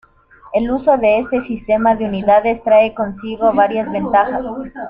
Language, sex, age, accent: Spanish, female, under 19, Andino-Pacífico: Colombia, Perú, Ecuador, oeste de Bolivia y Venezuela andina